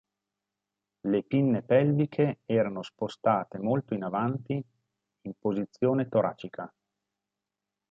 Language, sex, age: Italian, male, 50-59